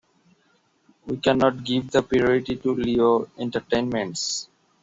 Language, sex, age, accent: English, male, 19-29, India and South Asia (India, Pakistan, Sri Lanka)